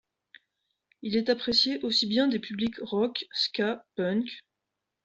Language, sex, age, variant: French, female, 30-39, Français de métropole